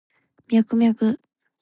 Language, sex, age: Japanese, female, 19-29